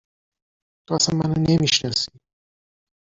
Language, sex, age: Persian, male, 30-39